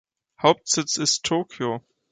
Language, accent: German, Deutschland Deutsch